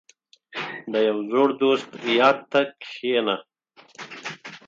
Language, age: Pashto, 40-49